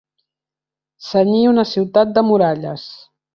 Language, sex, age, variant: Catalan, female, 50-59, Central